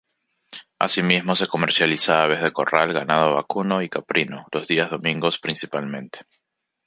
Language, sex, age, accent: Spanish, male, 19-29, Andino-Pacífico: Colombia, Perú, Ecuador, oeste de Bolivia y Venezuela andina